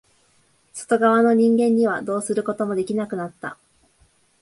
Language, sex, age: Japanese, female, 19-29